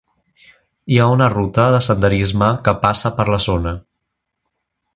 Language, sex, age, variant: Catalan, male, 19-29, Central